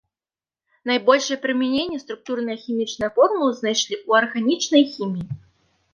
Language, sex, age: Belarusian, female, 19-29